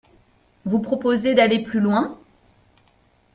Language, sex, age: French, female, 40-49